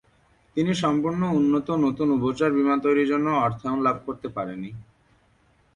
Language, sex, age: Bengali, male, 19-29